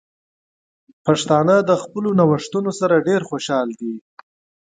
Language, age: Pashto, 19-29